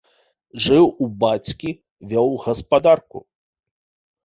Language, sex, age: Belarusian, male, 30-39